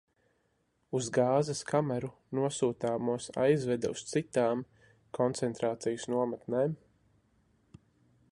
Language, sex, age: Latvian, male, 30-39